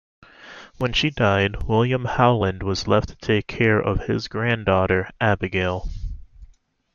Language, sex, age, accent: English, male, 19-29, United States English